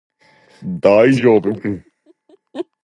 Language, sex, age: Japanese, female, 19-29